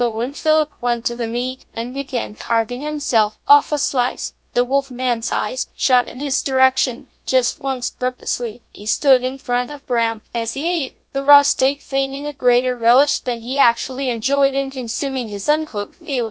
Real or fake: fake